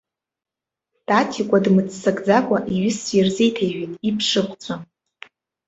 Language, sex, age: Abkhazian, female, 19-29